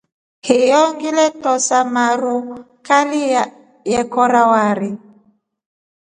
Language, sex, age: Rombo, female, 40-49